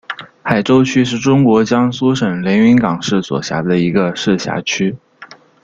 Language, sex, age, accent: Chinese, male, 19-29, 出生地：江西省